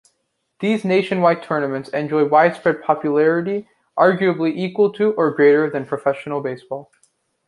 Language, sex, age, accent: English, male, under 19, United States English